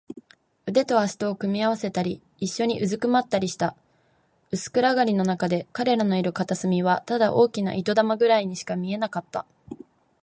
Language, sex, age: Japanese, female, 19-29